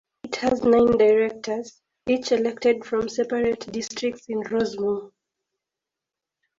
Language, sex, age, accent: English, female, 19-29, United States English